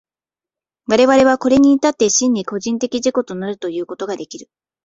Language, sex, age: Japanese, female, 19-29